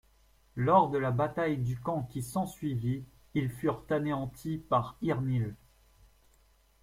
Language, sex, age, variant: French, male, 19-29, Français de métropole